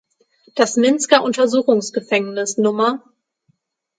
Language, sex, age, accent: German, female, 19-29, Deutschland Deutsch; Hochdeutsch